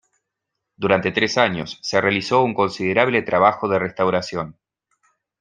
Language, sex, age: Spanish, male, 19-29